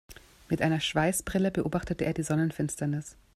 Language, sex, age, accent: German, female, 30-39, Österreichisches Deutsch